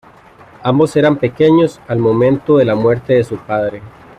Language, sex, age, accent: Spanish, male, 30-39, América central